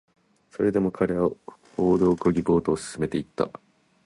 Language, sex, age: Japanese, male, 19-29